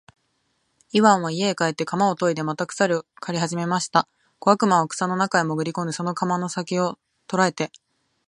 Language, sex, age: Japanese, female, 19-29